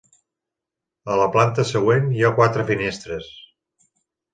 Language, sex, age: Catalan, male, 40-49